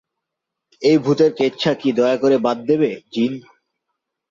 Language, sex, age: Bengali, male, 19-29